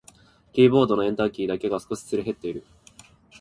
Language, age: Japanese, 19-29